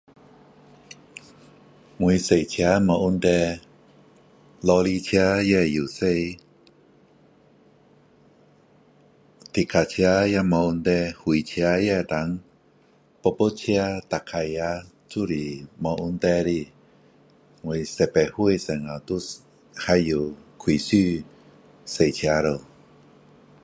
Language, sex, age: Min Dong Chinese, male, 50-59